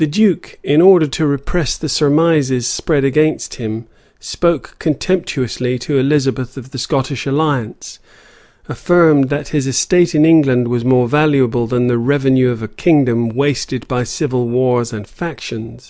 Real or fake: real